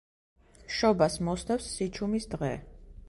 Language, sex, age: Georgian, female, 30-39